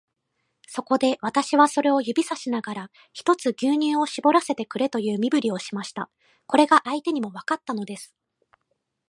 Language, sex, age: Japanese, female, 19-29